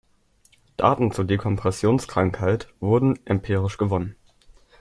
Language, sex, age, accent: German, male, under 19, Deutschland Deutsch